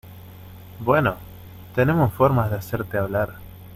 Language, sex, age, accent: Spanish, male, 19-29, Rioplatense: Argentina, Uruguay, este de Bolivia, Paraguay